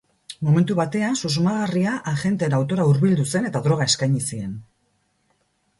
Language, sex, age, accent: Basque, female, 40-49, Erdialdekoa edo Nafarra (Gipuzkoa, Nafarroa)